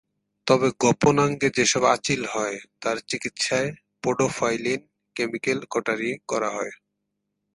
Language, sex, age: Bengali, male, 19-29